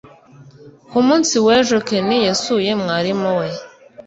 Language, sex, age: Kinyarwanda, female, 19-29